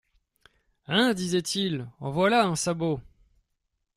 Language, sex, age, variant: French, male, 30-39, Français de métropole